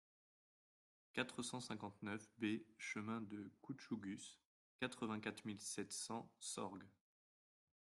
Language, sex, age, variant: French, male, 19-29, Français de métropole